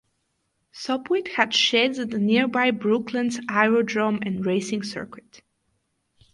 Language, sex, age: English, female, 19-29